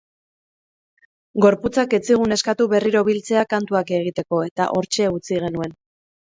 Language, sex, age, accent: Basque, female, 30-39, Mendebalekoa (Araba, Bizkaia, Gipuzkoako mendebaleko herri batzuk)